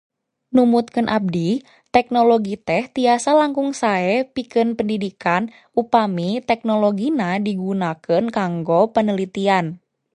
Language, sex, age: Sundanese, female, 19-29